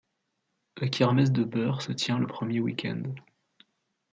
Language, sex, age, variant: French, male, 30-39, Français de métropole